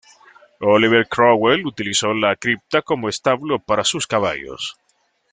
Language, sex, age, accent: Spanish, male, 30-39, América central